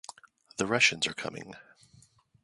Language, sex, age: English, male, 40-49